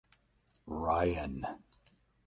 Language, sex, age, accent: English, male, 40-49, United States English; Midwestern